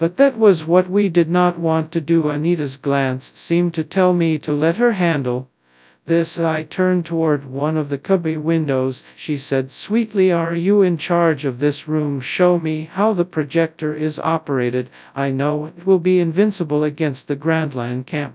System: TTS, FastPitch